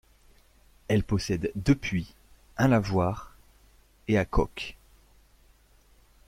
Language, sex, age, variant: French, male, 19-29, Français de métropole